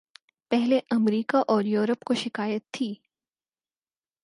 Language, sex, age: Urdu, female, 19-29